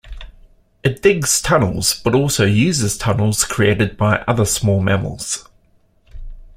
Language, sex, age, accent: English, male, 50-59, New Zealand English